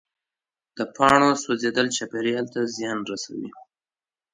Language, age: Pashto, 19-29